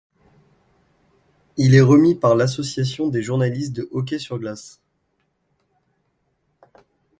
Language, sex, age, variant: French, male, 19-29, Français de métropole